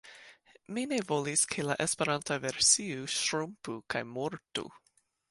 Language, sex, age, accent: Esperanto, female, 30-39, Internacia